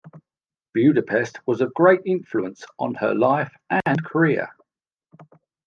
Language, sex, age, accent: English, male, 40-49, England English